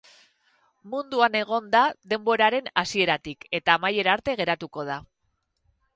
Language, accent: Basque, Erdialdekoa edo Nafarra (Gipuzkoa, Nafarroa)